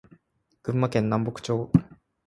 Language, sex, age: Japanese, male, 19-29